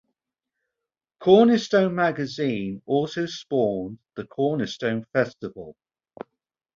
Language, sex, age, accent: English, male, 40-49, England English